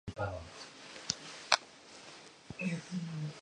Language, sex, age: English, female, under 19